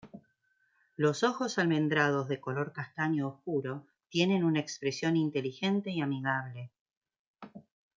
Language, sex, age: Spanish, female, 50-59